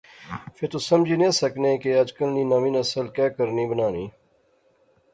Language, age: Pahari-Potwari, 40-49